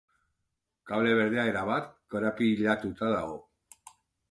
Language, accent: Basque, Erdialdekoa edo Nafarra (Gipuzkoa, Nafarroa)